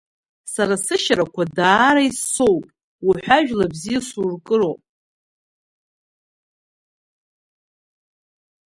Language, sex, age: Abkhazian, female, 40-49